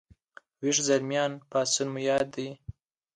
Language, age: Pashto, under 19